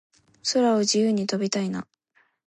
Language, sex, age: Japanese, female, under 19